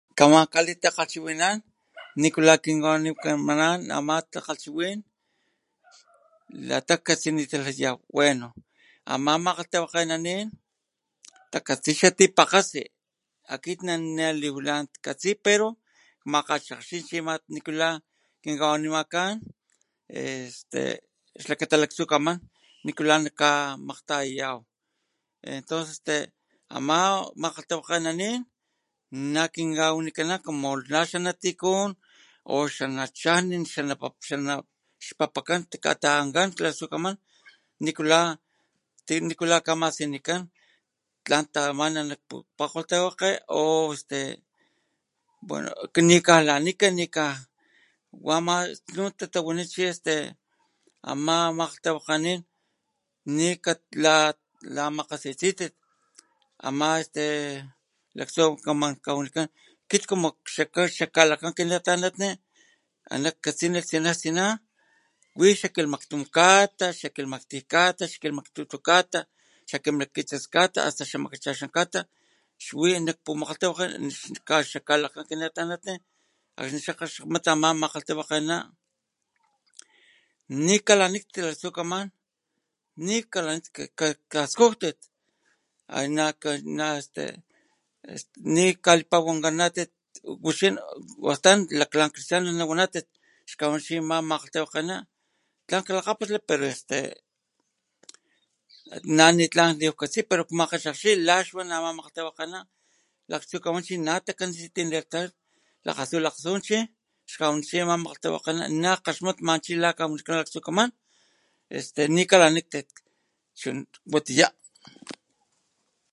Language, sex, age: Papantla Totonac, male, 60-69